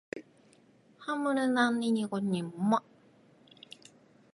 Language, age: Japanese, 30-39